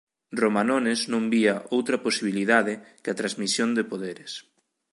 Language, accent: Galician, Oriental (común en zona oriental)